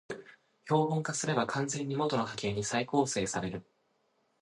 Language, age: Japanese, 19-29